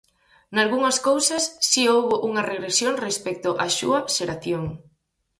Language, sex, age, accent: Galician, female, 19-29, Normativo (estándar)